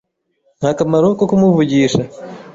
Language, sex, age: Kinyarwanda, male, 30-39